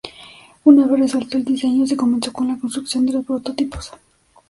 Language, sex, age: Spanish, female, under 19